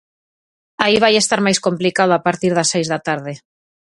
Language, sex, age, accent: Galician, female, 40-49, Normativo (estándar)